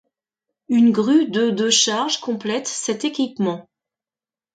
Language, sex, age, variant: French, female, 50-59, Français de métropole